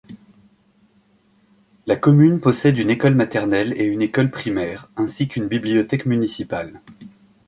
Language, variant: French, Français de métropole